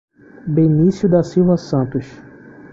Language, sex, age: Portuguese, male, 30-39